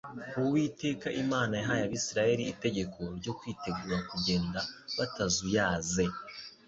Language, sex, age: Kinyarwanda, male, 19-29